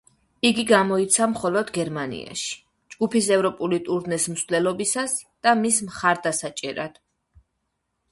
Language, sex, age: Georgian, female, 30-39